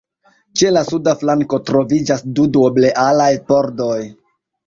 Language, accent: Esperanto, Internacia